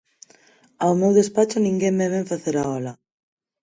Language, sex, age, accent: Galician, female, 19-29, Normativo (estándar)